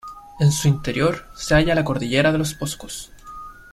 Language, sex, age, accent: Spanish, male, 19-29, Chileno: Chile, Cuyo